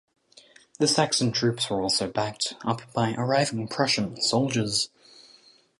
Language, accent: English, Australian English